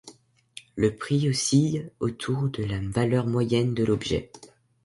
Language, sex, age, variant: French, male, under 19, Français de métropole